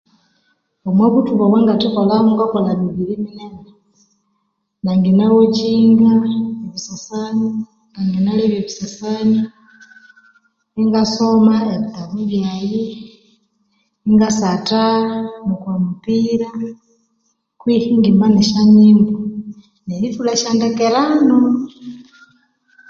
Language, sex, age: Konzo, female, 30-39